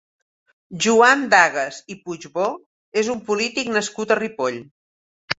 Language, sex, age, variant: Catalan, female, 60-69, Central